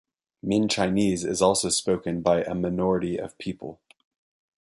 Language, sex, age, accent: English, male, 30-39, United States English